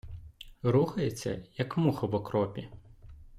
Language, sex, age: Ukrainian, male, 19-29